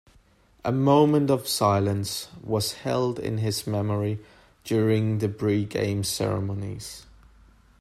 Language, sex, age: English, male, 19-29